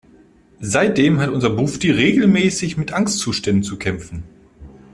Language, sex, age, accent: German, male, 30-39, Deutschland Deutsch